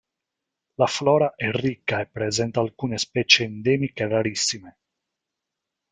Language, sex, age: Italian, male, 40-49